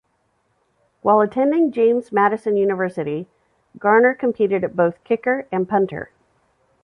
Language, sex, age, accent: English, female, 50-59, United States English